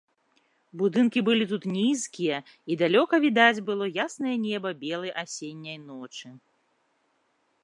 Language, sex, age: Belarusian, female, 30-39